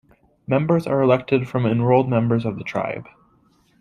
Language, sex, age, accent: English, male, under 19, United States English